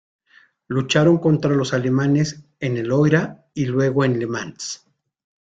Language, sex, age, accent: Spanish, male, 50-59, México